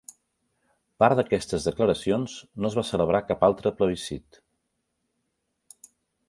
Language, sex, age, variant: Catalan, male, 50-59, Central